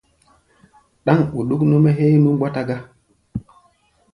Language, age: Gbaya, 30-39